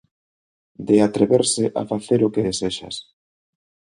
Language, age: Galician, 30-39